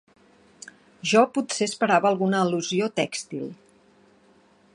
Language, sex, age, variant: Catalan, female, 50-59, Central